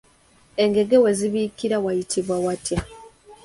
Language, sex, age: Ganda, female, 19-29